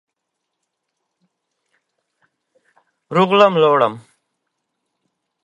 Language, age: Pashto, 30-39